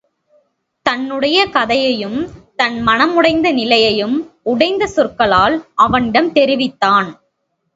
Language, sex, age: Tamil, female, 19-29